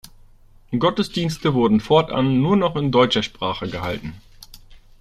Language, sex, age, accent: German, male, 30-39, Deutschland Deutsch